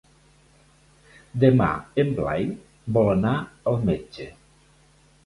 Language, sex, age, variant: Catalan, male, 60-69, Nord-Occidental